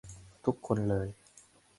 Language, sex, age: Thai, male, under 19